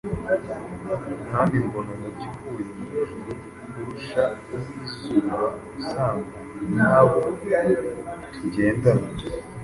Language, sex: Kinyarwanda, male